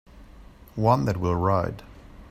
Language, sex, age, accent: English, male, 30-39, United States English